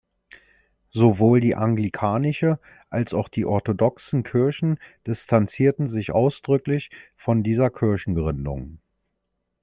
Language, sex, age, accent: German, male, 40-49, Deutschland Deutsch